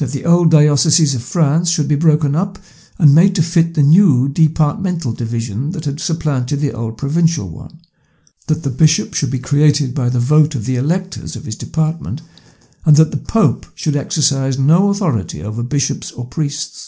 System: none